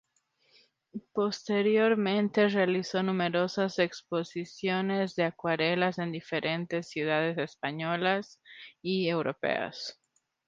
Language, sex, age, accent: Spanish, female, 30-39, Andino-Pacífico: Colombia, Perú, Ecuador, oeste de Bolivia y Venezuela andina